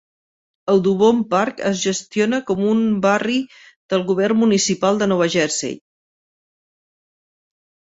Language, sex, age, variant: Catalan, female, 50-59, Central